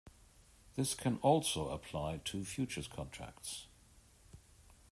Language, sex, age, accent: English, male, 60-69, England English